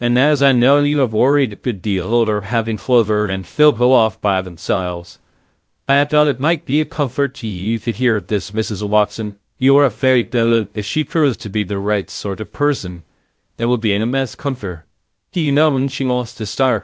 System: TTS, VITS